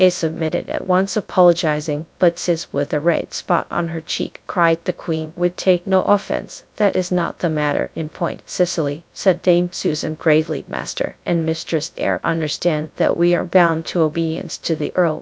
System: TTS, GradTTS